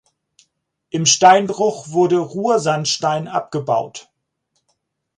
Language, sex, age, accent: German, male, 40-49, Deutschland Deutsch